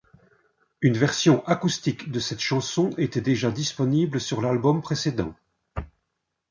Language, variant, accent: French, Français d'Europe, Français de Belgique